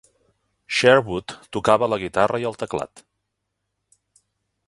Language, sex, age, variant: Catalan, male, 50-59, Central